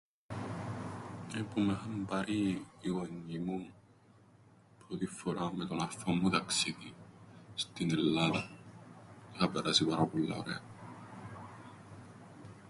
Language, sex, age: Greek, male, 19-29